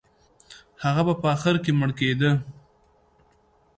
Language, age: Pashto, 19-29